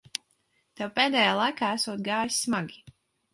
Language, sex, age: Latvian, female, 19-29